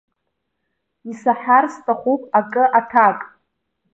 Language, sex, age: Abkhazian, female, 19-29